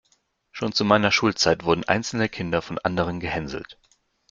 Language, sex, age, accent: German, male, 19-29, Deutschland Deutsch